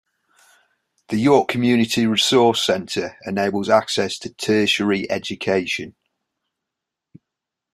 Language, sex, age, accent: English, male, 19-29, England English